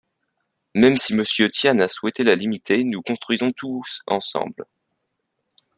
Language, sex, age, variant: French, male, under 19, Français de métropole